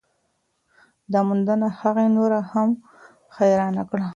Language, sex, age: Pashto, female, 19-29